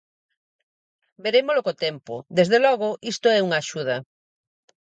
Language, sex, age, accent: Galician, female, 40-49, Atlántico (seseo e gheada)